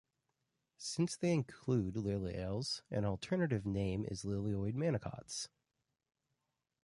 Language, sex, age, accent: English, male, 30-39, United States English